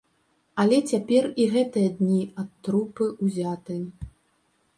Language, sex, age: Belarusian, female, 40-49